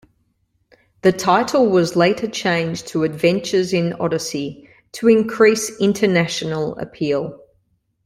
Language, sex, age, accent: English, female, 40-49, Australian English